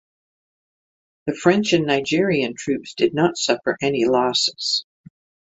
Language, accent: English, United States English